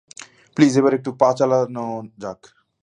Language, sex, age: Bengali, male, 19-29